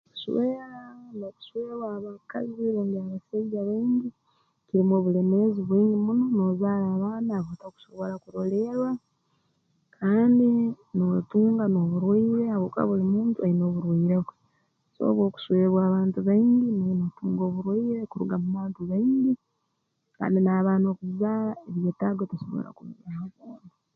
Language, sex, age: Tooro, female, 30-39